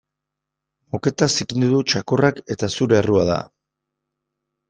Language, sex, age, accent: Basque, male, 50-59, Mendebalekoa (Araba, Bizkaia, Gipuzkoako mendebaleko herri batzuk)